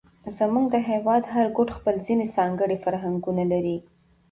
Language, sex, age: Pashto, female, 40-49